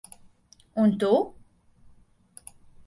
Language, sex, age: Latvian, female, 19-29